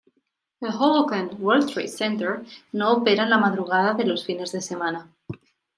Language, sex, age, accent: Spanish, female, 30-39, España: Centro-Sur peninsular (Madrid, Toledo, Castilla-La Mancha)